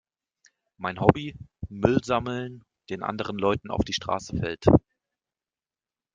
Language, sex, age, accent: German, male, 30-39, Deutschland Deutsch